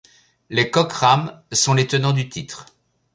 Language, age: French, 70-79